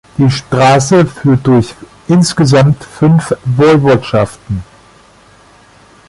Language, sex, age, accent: German, male, 50-59, Deutschland Deutsch